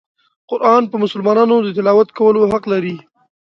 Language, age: Pashto, 19-29